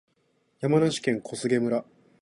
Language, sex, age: Japanese, male, 19-29